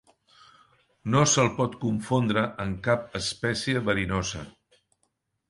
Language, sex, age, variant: Catalan, male, 60-69, Central